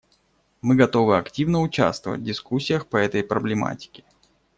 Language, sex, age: Russian, male, 40-49